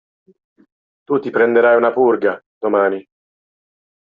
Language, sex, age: Italian, male, 40-49